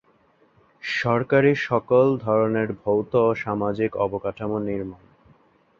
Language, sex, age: Bengali, male, 19-29